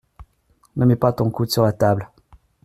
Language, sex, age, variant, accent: French, male, 40-49, Français d'Amérique du Nord, Français du Canada